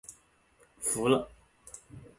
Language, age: Chinese, 19-29